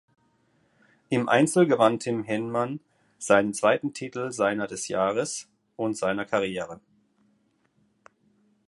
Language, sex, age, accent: German, male, 40-49, Deutschland Deutsch